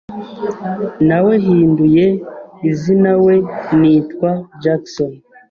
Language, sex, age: Kinyarwanda, male, 30-39